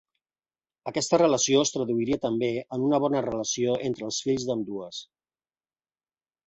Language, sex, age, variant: Catalan, male, 40-49, Central